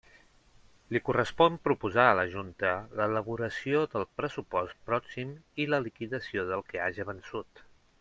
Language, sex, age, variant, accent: Catalan, male, 50-59, Central, central